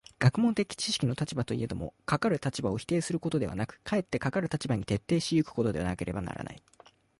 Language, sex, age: Japanese, male, 19-29